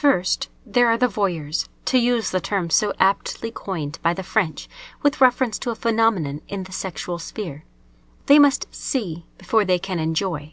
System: none